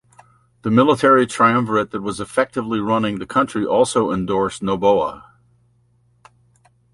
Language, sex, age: English, male, 70-79